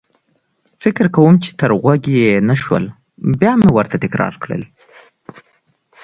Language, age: Pashto, 19-29